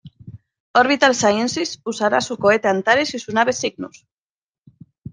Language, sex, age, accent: Spanish, female, 40-49, España: Norte peninsular (Asturias, Castilla y León, Cantabria, País Vasco, Navarra, Aragón, La Rioja, Guadalajara, Cuenca)